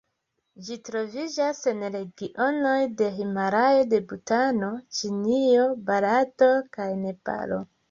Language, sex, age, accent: Esperanto, female, 30-39, Internacia